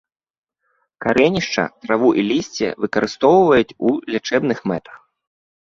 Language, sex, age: Belarusian, male, 30-39